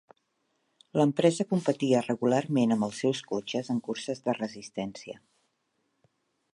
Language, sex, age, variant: Catalan, female, 40-49, Central